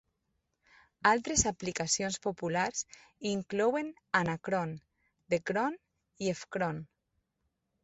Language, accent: Catalan, valencià